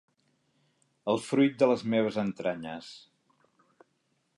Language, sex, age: Catalan, male, 50-59